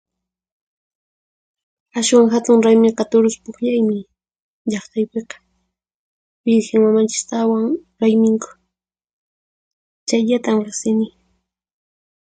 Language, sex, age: Puno Quechua, female, 19-29